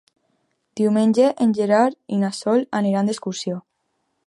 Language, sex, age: Catalan, female, under 19